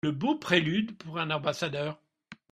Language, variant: French, Français de métropole